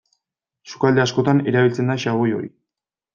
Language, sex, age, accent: Basque, male, 19-29, Erdialdekoa edo Nafarra (Gipuzkoa, Nafarroa)